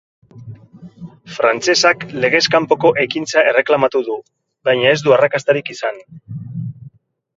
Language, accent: Basque, Mendebalekoa (Araba, Bizkaia, Gipuzkoako mendebaleko herri batzuk)